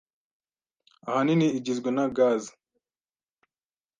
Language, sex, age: Kinyarwanda, male, 19-29